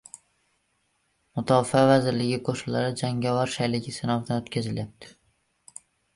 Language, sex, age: Uzbek, male, under 19